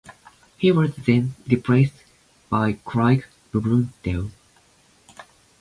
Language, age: English, 19-29